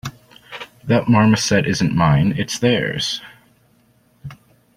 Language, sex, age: English, male, under 19